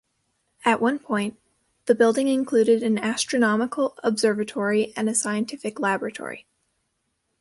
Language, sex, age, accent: English, female, under 19, United States English